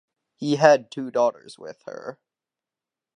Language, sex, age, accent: English, male, under 19, United States English